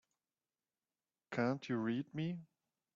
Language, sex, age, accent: English, male, 30-39, United States English